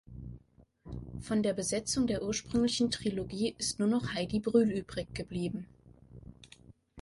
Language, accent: German, Deutschland Deutsch